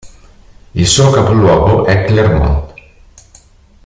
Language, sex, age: Italian, male, 50-59